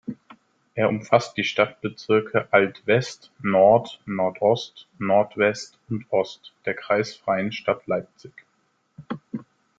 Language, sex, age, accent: German, male, 30-39, Deutschland Deutsch